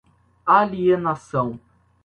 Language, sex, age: Portuguese, male, under 19